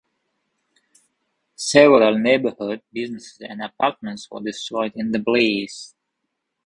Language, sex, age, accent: English, male, 19-29, United States English; England English